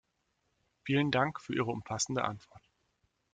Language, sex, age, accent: German, male, 30-39, Deutschland Deutsch